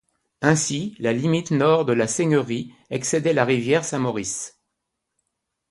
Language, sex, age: French, male, 60-69